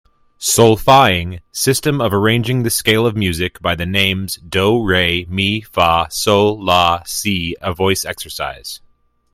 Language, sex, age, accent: English, male, 40-49, United States English